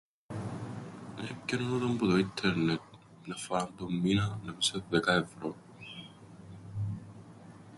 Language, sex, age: Greek, male, 19-29